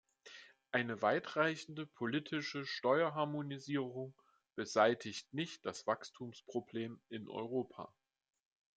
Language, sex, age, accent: German, male, 40-49, Deutschland Deutsch